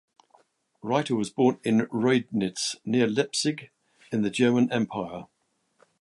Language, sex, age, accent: English, male, 60-69, England English